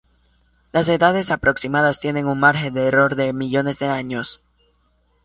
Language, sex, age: Spanish, male, under 19